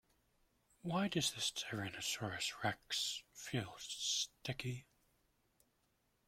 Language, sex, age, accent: English, male, 19-29, United States English